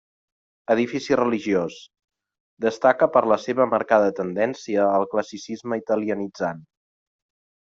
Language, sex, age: Catalan, male, 40-49